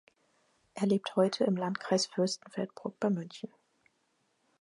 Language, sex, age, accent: German, female, 19-29, Deutschland Deutsch